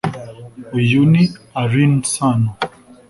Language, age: Kinyarwanda, 19-29